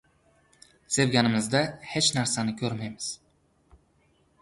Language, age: Uzbek, 19-29